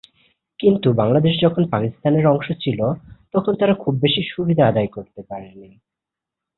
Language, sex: Bengali, male